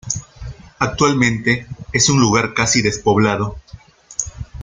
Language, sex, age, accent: Spanish, male, 40-49, Andino-Pacífico: Colombia, Perú, Ecuador, oeste de Bolivia y Venezuela andina